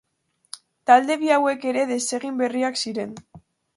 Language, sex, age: Basque, female, under 19